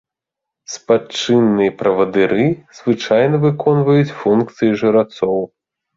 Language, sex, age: Belarusian, male, 30-39